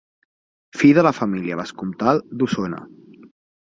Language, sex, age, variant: Catalan, male, 19-29, Nord-Occidental